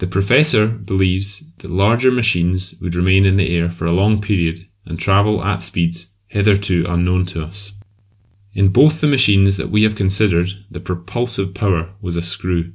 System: none